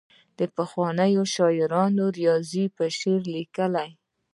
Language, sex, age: Pashto, female, 19-29